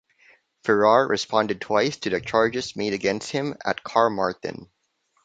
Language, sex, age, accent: English, male, 30-39, Filipino